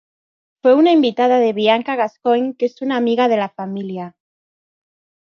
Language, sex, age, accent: Spanish, female, 40-49, España: Centro-Sur peninsular (Madrid, Toledo, Castilla-La Mancha)